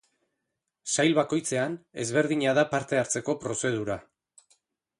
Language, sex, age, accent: Basque, male, 40-49, Erdialdekoa edo Nafarra (Gipuzkoa, Nafarroa)